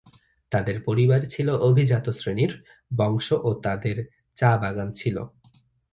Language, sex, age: Bengali, male, 19-29